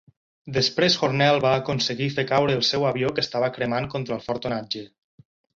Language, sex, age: Catalan, male, 30-39